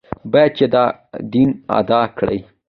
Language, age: Pashto, under 19